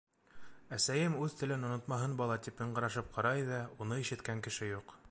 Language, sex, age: Bashkir, male, 19-29